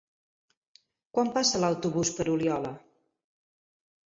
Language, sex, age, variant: Catalan, female, 50-59, Central